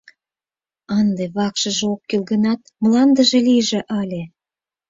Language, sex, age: Mari, female, 40-49